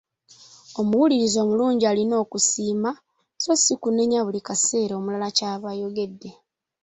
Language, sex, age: Ganda, female, 30-39